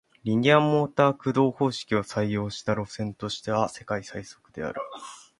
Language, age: Japanese, 19-29